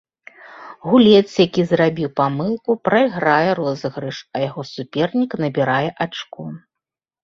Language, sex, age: Belarusian, female, 50-59